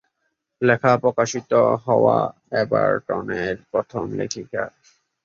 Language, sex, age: Bengali, male, 19-29